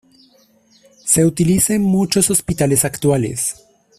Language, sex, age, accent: Spanish, male, 19-29, Andino-Pacífico: Colombia, Perú, Ecuador, oeste de Bolivia y Venezuela andina